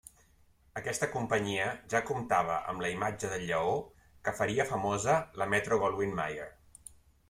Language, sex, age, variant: Catalan, male, 40-49, Central